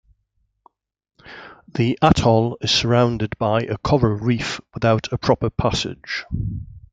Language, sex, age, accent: English, male, 60-69, England English